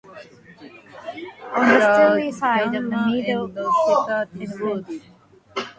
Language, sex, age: English, female, 19-29